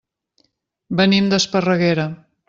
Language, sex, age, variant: Catalan, female, 50-59, Central